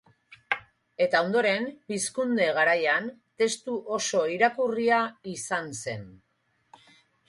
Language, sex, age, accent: Basque, female, 40-49, Erdialdekoa edo Nafarra (Gipuzkoa, Nafarroa)